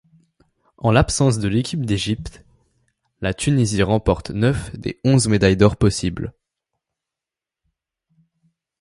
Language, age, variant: French, under 19, Français de métropole